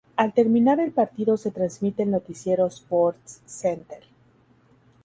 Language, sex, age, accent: Spanish, female, 30-39, México